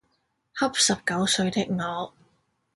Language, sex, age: Cantonese, female, 19-29